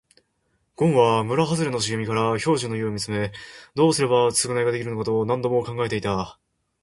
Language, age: Japanese, 19-29